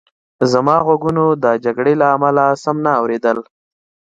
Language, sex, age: Pashto, male, 19-29